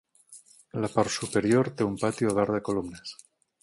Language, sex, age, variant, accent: Catalan, male, 40-49, Tortosí, nord-occidental